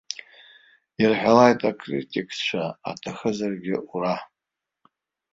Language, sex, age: Abkhazian, male, 60-69